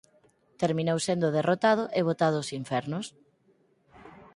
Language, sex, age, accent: Galician, female, 19-29, Normativo (estándar)